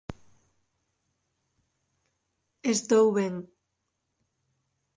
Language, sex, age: Galician, female, 19-29